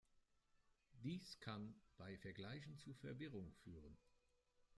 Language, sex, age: German, male, 50-59